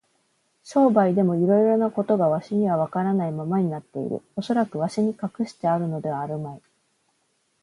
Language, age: Japanese, 30-39